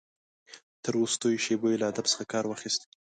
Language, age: Pashto, 19-29